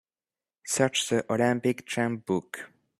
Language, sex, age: English, male, under 19